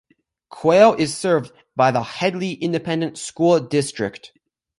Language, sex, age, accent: English, male, under 19, United States English